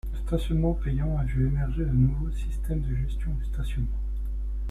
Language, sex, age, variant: French, male, 19-29, Français de métropole